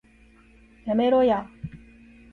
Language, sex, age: Japanese, female, 30-39